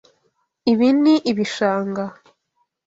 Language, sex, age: Kinyarwanda, female, 19-29